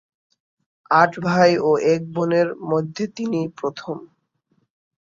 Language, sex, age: Bengali, male, under 19